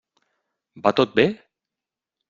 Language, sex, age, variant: Catalan, male, 40-49, Central